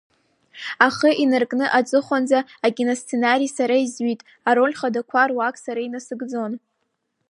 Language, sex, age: Abkhazian, female, 19-29